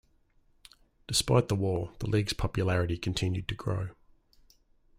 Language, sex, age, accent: English, male, 40-49, Australian English